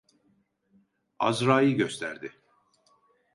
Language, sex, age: Turkish, male, 60-69